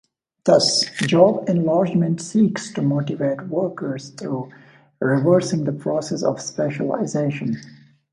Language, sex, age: English, male, 19-29